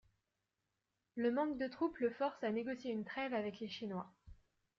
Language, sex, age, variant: French, female, 19-29, Français de métropole